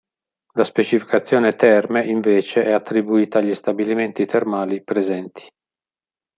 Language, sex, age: Italian, male, 50-59